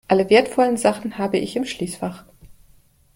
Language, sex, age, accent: German, female, 50-59, Deutschland Deutsch